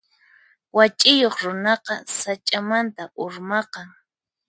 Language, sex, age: Puno Quechua, female, 19-29